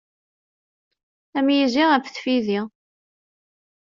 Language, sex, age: Kabyle, female, 19-29